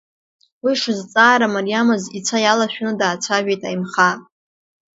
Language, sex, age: Abkhazian, female, 30-39